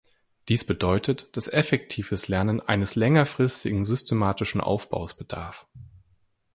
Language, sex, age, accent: German, male, 19-29, Deutschland Deutsch